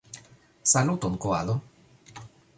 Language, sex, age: Esperanto, male, 40-49